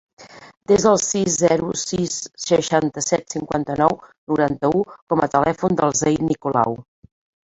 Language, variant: Catalan, Central